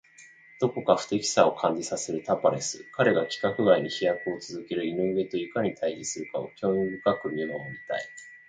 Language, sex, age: Japanese, male, 30-39